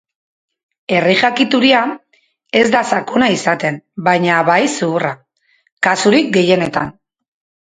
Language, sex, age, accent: Basque, female, 40-49, Mendebalekoa (Araba, Bizkaia, Gipuzkoako mendebaleko herri batzuk)